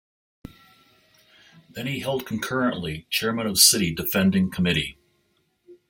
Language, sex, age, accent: English, male, 60-69, United States English